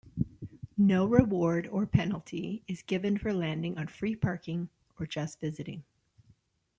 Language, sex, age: English, female, 40-49